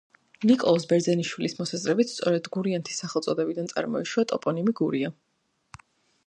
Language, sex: Georgian, female